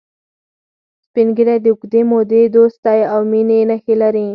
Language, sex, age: Pashto, female, under 19